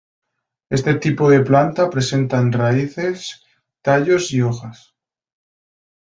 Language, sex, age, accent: Spanish, male, 19-29, España: Centro-Sur peninsular (Madrid, Toledo, Castilla-La Mancha)